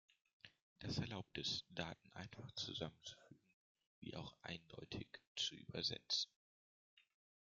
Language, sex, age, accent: German, male, under 19, Deutschland Deutsch